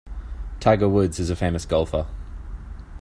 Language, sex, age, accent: English, male, 30-39, Australian English